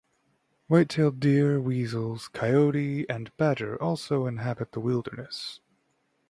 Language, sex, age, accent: English, male, 19-29, United States English